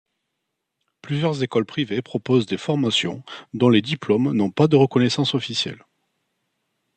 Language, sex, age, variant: French, male, 40-49, Français de métropole